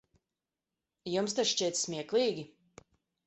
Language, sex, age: Latvian, female, 30-39